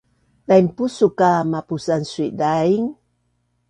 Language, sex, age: Bunun, female, 60-69